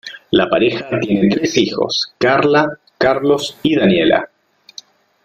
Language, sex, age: Spanish, male, 30-39